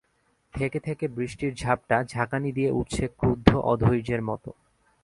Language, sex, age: Bengali, male, 19-29